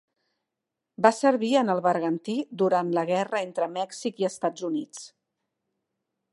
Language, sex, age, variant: Catalan, female, 50-59, Central